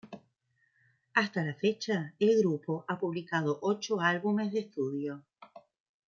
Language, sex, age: Spanish, female, 50-59